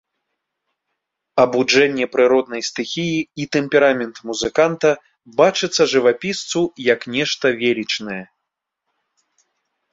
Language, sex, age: Belarusian, male, 40-49